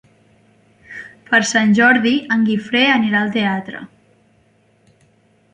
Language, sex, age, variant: Catalan, female, 19-29, Central